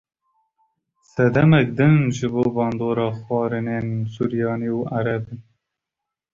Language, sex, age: Kurdish, male, 19-29